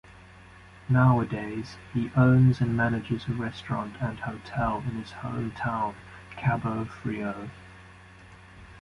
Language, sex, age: English, male, 30-39